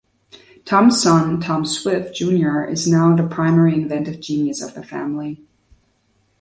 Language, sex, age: English, female, 19-29